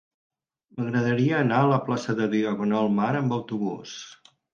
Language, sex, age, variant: Catalan, male, 60-69, Central